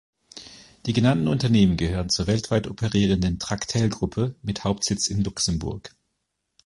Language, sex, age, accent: German, male, 40-49, Deutschland Deutsch